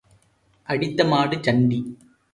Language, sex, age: Tamil, male, 19-29